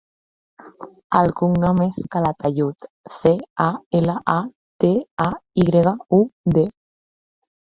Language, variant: Catalan, Central